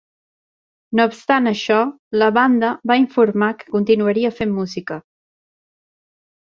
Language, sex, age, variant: Catalan, female, 40-49, Central